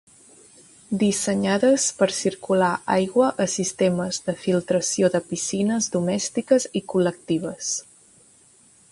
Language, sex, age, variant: Catalan, female, 19-29, Central